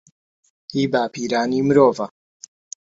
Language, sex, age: Central Kurdish, male, 19-29